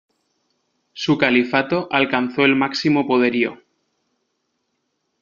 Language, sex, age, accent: Spanish, male, 30-39, España: Norte peninsular (Asturias, Castilla y León, Cantabria, País Vasco, Navarra, Aragón, La Rioja, Guadalajara, Cuenca)